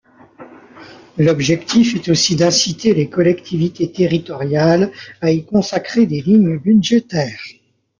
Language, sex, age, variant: French, male, 40-49, Français de métropole